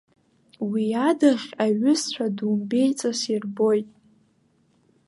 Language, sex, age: Abkhazian, female, under 19